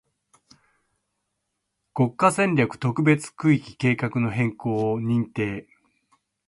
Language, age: Japanese, 50-59